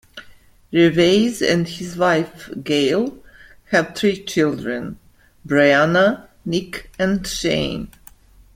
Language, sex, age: English, female, 50-59